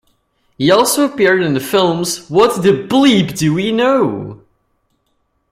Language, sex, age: English, male, under 19